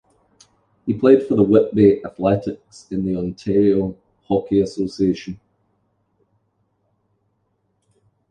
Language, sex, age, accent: English, male, 40-49, Scottish English